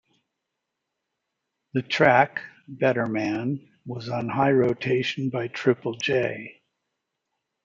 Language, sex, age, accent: English, male, 60-69, United States English